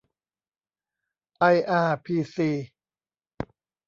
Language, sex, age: Thai, male, 50-59